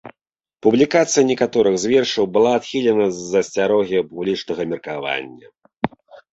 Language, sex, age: Belarusian, male, 30-39